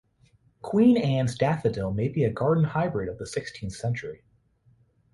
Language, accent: English, United States English